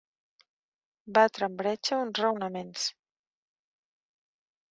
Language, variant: Catalan, Central